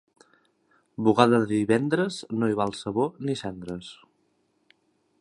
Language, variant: Catalan, Septentrional